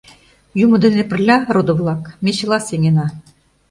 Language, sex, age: Mari, female, 50-59